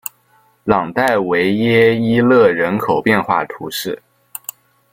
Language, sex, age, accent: Chinese, male, under 19, 出生地：浙江省